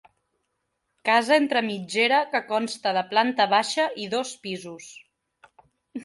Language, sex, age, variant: Catalan, female, 19-29, Central